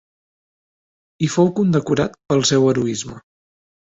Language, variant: Catalan, Central